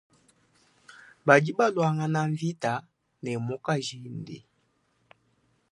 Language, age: Luba-Lulua, 19-29